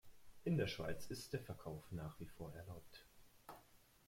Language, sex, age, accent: German, male, 19-29, Deutschland Deutsch